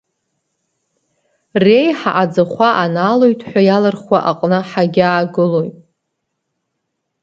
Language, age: Abkhazian, 30-39